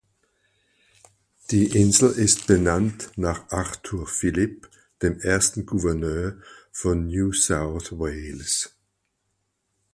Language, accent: German, Österreichisches Deutsch